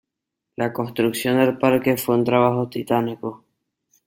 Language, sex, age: Spanish, male, under 19